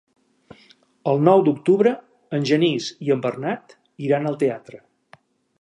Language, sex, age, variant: Catalan, male, 60-69, Central